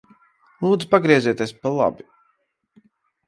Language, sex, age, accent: Latvian, male, 30-39, Rigas